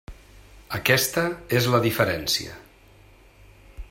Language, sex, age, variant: Catalan, male, 40-49, Central